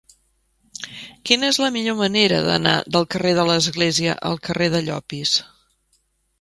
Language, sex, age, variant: Catalan, female, 40-49, Central